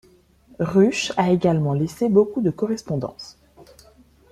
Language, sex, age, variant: French, female, 19-29, Français de métropole